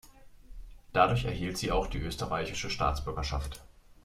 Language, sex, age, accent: German, male, 30-39, Deutschland Deutsch